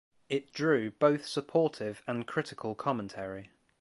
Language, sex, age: English, male, 19-29